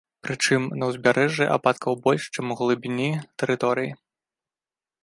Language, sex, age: Belarusian, male, 19-29